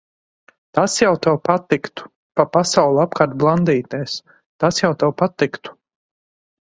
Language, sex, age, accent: Latvian, female, 30-39, nav